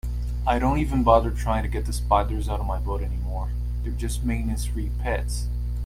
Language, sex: English, male